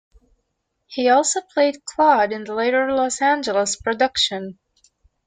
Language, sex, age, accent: English, female, 19-29, United States English